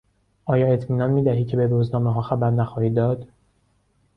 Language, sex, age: Persian, male, 19-29